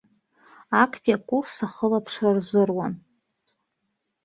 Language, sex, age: Abkhazian, female, 19-29